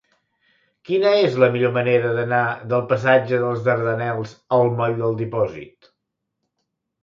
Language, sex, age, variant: Catalan, male, 60-69, Central